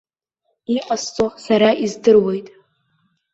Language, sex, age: Abkhazian, female, under 19